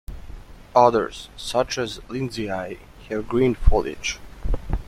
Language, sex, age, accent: English, male, 19-29, United States English